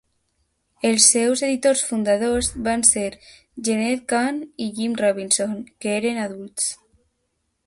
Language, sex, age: Catalan, female, under 19